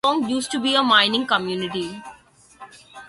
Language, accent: English, India and South Asia (India, Pakistan, Sri Lanka)